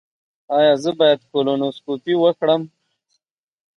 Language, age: Pashto, 30-39